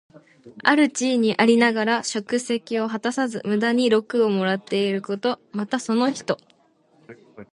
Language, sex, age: Japanese, female, 19-29